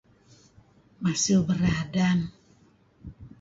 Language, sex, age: Kelabit, female, 50-59